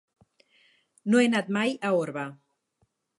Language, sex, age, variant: Catalan, female, 40-49, Central